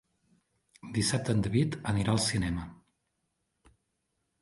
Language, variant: Catalan, Central